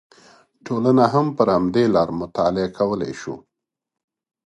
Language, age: Pashto, 40-49